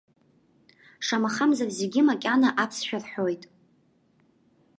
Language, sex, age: Abkhazian, female, under 19